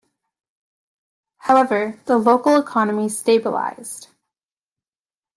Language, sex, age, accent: English, female, 19-29, Canadian English